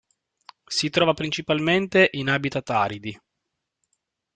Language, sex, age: Italian, male, 30-39